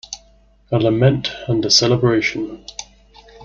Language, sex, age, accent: English, male, 30-39, England English